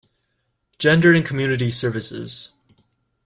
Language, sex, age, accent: English, male, 19-29, United States English